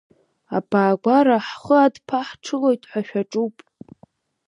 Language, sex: Abkhazian, female